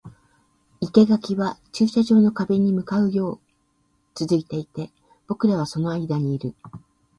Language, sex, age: Japanese, female, 60-69